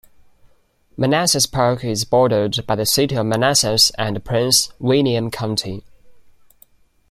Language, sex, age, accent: English, male, 19-29, United States English